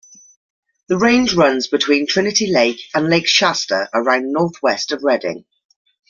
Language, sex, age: English, female, 30-39